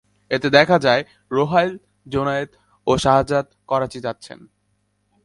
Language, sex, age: Bengali, male, 19-29